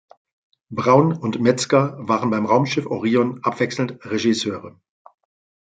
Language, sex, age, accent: German, male, 50-59, Deutschland Deutsch